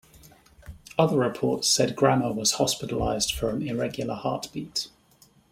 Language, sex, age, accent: English, male, 30-39, England English